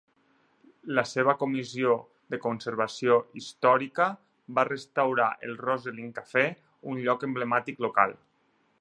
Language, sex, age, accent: Catalan, male, 30-39, Tortosí